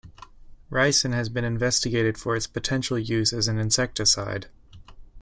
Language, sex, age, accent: English, male, 30-39, Canadian English